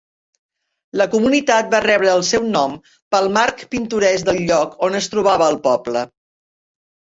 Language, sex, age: Catalan, female, 60-69